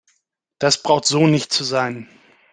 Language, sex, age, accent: German, male, 50-59, Deutschland Deutsch